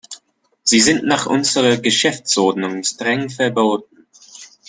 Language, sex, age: German, male, 19-29